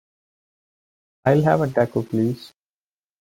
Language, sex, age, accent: English, male, 30-39, India and South Asia (India, Pakistan, Sri Lanka)